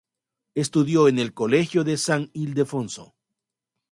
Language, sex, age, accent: Spanish, male, 40-49, América central